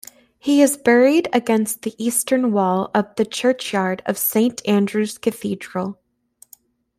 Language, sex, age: English, female, 19-29